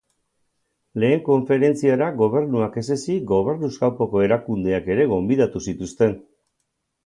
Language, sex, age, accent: Basque, male, 60-69, Mendebalekoa (Araba, Bizkaia, Gipuzkoako mendebaleko herri batzuk)